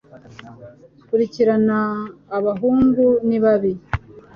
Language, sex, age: Kinyarwanda, female, 40-49